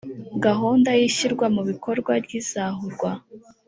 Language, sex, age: Kinyarwanda, female, 19-29